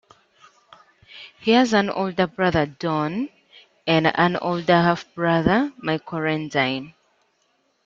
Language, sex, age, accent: English, female, 19-29, England English